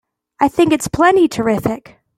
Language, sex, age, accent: English, female, under 19, United States English